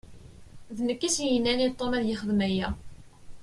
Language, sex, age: Kabyle, female, 19-29